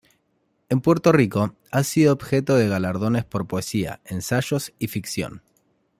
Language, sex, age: Spanish, male, 30-39